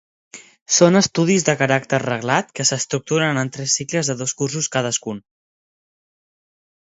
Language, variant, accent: Catalan, Central, central